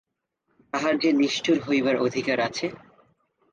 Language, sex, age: Bengali, male, 19-29